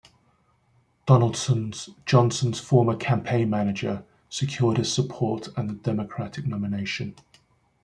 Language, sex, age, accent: English, male, 40-49, England English